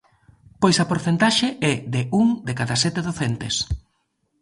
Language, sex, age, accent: Galician, male, 19-29, Normativo (estándar)